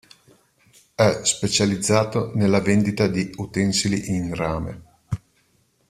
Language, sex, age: Italian, male, 50-59